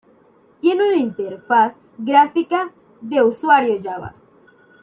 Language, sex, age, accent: Spanish, female, 19-29, México